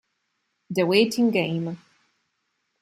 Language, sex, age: Italian, female, 30-39